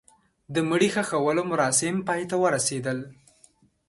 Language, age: Pashto, 19-29